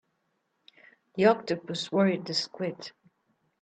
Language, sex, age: English, female, 40-49